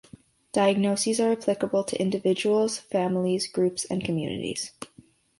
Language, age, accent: English, under 19, United States English